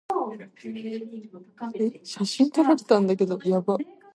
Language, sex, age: Tatar, female, under 19